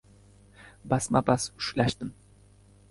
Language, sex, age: Uzbek, male, 19-29